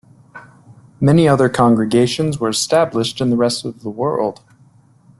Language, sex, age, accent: English, male, 19-29, United States English